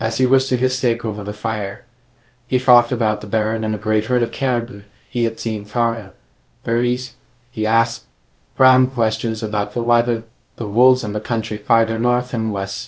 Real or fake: fake